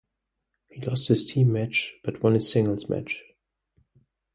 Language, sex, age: English, male, 19-29